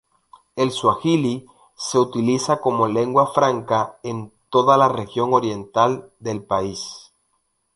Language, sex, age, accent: Spanish, male, 19-29, Andino-Pacífico: Colombia, Perú, Ecuador, oeste de Bolivia y Venezuela andina